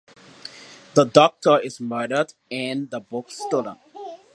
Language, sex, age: English, male, 30-39